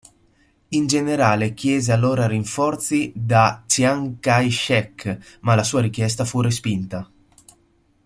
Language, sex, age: Italian, male, 19-29